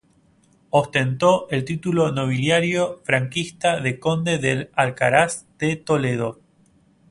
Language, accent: Spanish, Rioplatense: Argentina, Uruguay, este de Bolivia, Paraguay